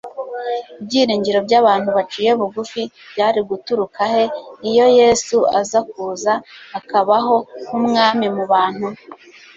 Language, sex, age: Kinyarwanda, female, 30-39